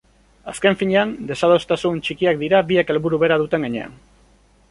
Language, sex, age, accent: Basque, male, 19-29, Erdialdekoa edo Nafarra (Gipuzkoa, Nafarroa)